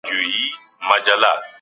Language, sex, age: Pashto, female, 19-29